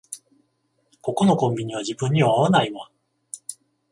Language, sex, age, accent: Japanese, male, 40-49, 関西